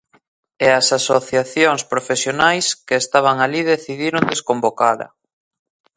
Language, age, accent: Galician, 30-39, Atlántico (seseo e gheada)